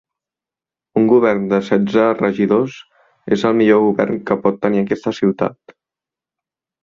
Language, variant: Catalan, Central